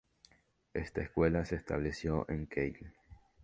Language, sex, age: Spanish, male, under 19